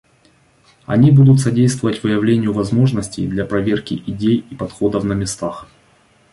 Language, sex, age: Russian, male, 30-39